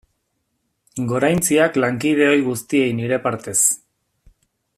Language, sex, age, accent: Basque, male, 40-49, Erdialdekoa edo Nafarra (Gipuzkoa, Nafarroa)